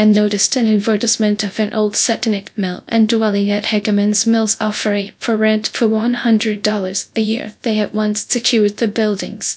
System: TTS, GradTTS